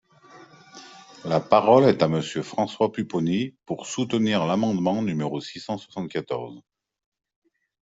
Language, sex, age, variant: French, male, 50-59, Français de métropole